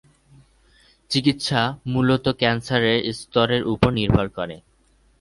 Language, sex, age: Bengali, male, 19-29